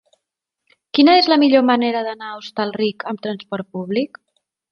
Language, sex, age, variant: Catalan, female, 30-39, Central